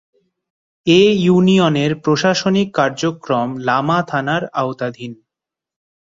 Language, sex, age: Bengali, male, 19-29